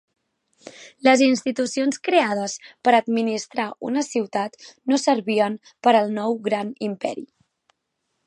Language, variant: Catalan, Central